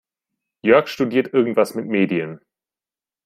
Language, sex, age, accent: German, male, 19-29, Deutschland Deutsch